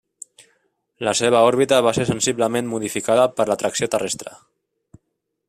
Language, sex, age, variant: Catalan, male, 30-39, Central